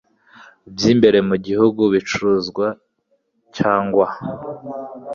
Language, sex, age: Kinyarwanda, male, 19-29